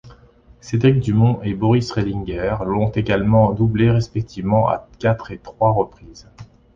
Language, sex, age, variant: French, male, 40-49, Français de métropole